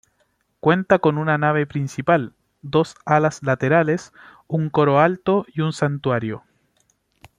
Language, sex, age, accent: Spanish, male, 19-29, Chileno: Chile, Cuyo